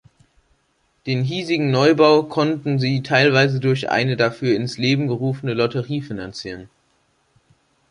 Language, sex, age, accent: German, male, under 19, Deutschland Deutsch